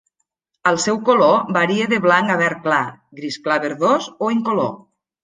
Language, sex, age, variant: Catalan, female, 40-49, Nord-Occidental